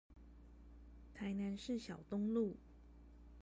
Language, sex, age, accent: Chinese, female, 40-49, 出生地：臺北市